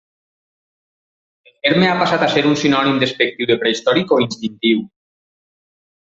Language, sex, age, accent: Catalan, male, 40-49, valencià